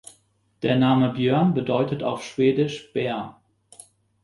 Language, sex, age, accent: German, male, 30-39, Deutschland Deutsch